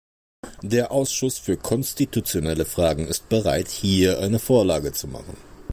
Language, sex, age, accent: German, male, 40-49, Deutschland Deutsch